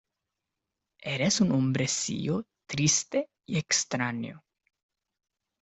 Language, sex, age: Spanish, male, 19-29